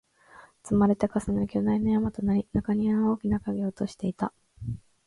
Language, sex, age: Japanese, female, 19-29